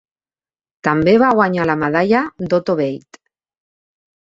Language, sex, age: Catalan, female, 40-49